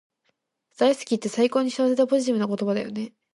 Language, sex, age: Japanese, female, under 19